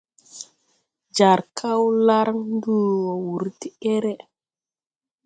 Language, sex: Tupuri, female